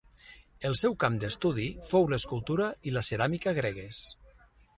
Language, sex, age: Catalan, male, 40-49